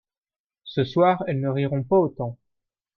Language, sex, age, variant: French, male, 19-29, Français de métropole